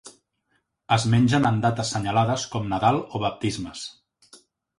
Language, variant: Catalan, Central